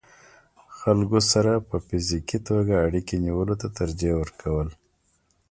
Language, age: Pashto, 30-39